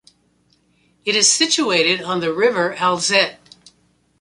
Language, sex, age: English, female, 70-79